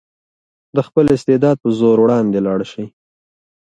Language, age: Pashto, 19-29